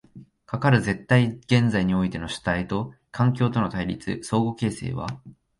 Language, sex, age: Japanese, male, 19-29